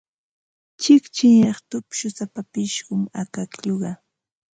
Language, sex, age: Ambo-Pasco Quechua, female, 19-29